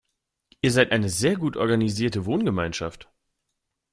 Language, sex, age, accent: German, male, 19-29, Deutschland Deutsch